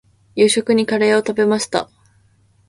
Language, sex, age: Japanese, female, 19-29